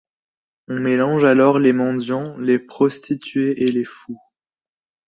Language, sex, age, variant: French, male, 19-29, Français de métropole